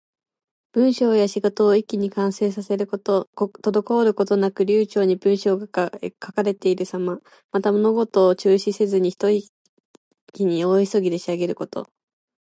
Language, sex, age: Japanese, female, 19-29